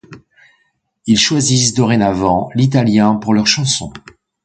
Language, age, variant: French, 50-59, Français de métropole